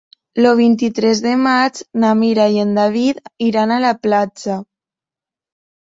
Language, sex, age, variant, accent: Catalan, female, 19-29, Septentrional, septentrional